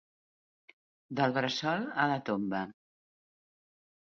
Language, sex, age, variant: Catalan, female, 60-69, Central